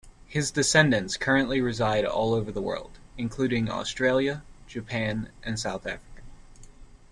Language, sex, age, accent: English, male, 19-29, United States English